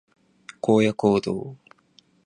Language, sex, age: Japanese, male, 19-29